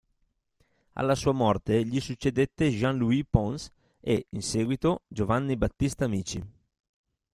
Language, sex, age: Italian, male, 30-39